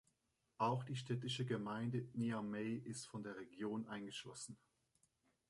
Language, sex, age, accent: German, male, 30-39, Deutschland Deutsch